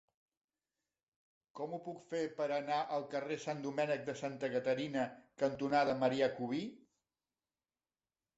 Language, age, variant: Catalan, 50-59, Central